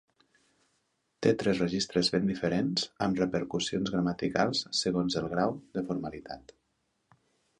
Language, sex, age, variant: Catalan, male, 30-39, Nord-Occidental